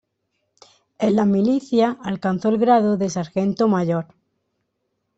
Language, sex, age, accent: Spanish, female, 19-29, España: Sur peninsular (Andalucia, Extremadura, Murcia)